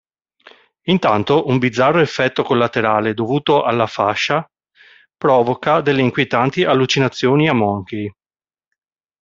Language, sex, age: Italian, male, 40-49